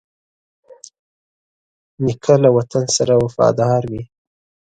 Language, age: Pashto, 19-29